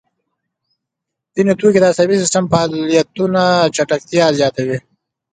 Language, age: Pashto, 19-29